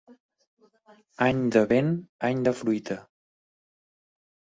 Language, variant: Catalan, Central